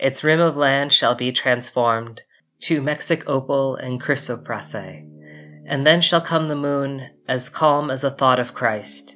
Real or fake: real